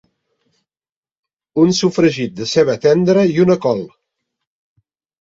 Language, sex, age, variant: Catalan, male, 60-69, Central